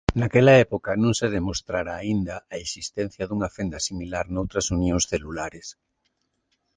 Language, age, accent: Galician, 40-49, Normativo (estándar)